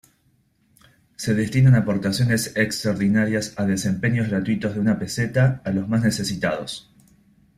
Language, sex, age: Spanish, male, 30-39